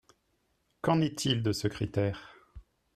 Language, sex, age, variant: French, male, 40-49, Français de métropole